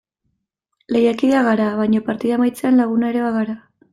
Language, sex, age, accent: Basque, female, 19-29, Erdialdekoa edo Nafarra (Gipuzkoa, Nafarroa)